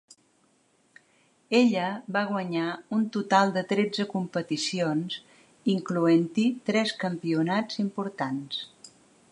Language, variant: Catalan, Central